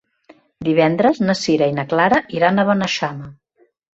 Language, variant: Catalan, Central